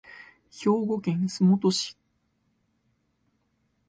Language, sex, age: Japanese, male, 19-29